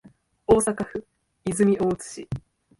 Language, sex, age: Japanese, female, 19-29